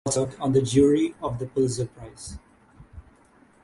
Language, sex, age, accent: English, male, under 19, Canadian English; India and South Asia (India, Pakistan, Sri Lanka)